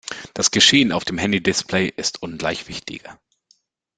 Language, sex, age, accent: German, male, 30-39, Deutschland Deutsch